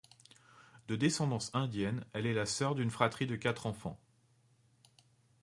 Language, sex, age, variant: French, male, 30-39, Français de métropole